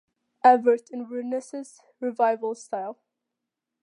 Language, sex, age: English, female, under 19